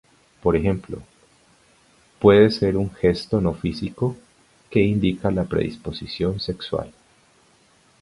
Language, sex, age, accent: Spanish, male, 30-39, Andino-Pacífico: Colombia, Perú, Ecuador, oeste de Bolivia y Venezuela andina